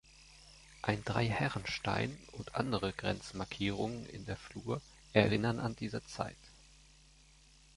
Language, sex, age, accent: German, male, 40-49, Deutschland Deutsch